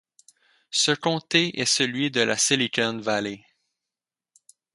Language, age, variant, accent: French, 19-29, Français d'Amérique du Nord, Français du Canada